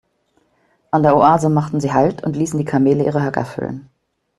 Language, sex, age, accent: German, female, 50-59, Deutschland Deutsch